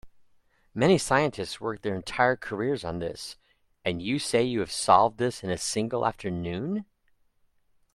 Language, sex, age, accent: English, male, 50-59, United States English